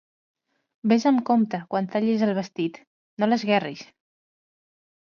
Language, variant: Catalan, Central